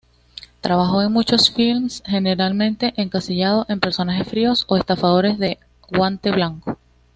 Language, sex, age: Spanish, female, 19-29